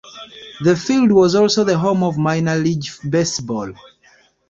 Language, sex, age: English, male, 19-29